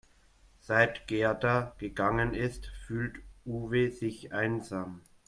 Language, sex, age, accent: German, male, 19-29, Deutschland Deutsch